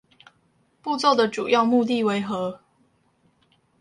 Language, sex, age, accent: Chinese, female, under 19, 出生地：臺中市